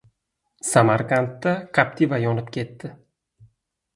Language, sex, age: Uzbek, male, 19-29